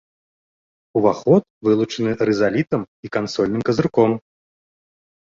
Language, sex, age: Belarusian, male, 30-39